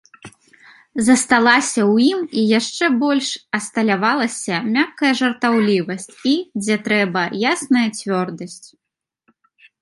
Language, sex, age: Belarusian, female, 19-29